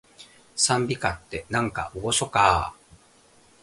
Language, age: Japanese, 40-49